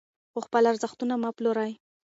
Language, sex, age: Pashto, female, 19-29